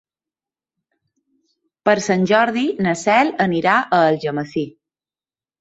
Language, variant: Catalan, Balear